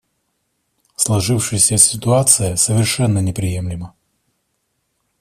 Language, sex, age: Russian, male, 30-39